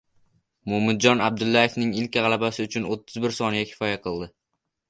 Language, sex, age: Uzbek, male, under 19